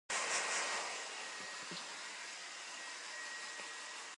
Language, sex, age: Min Nan Chinese, female, 19-29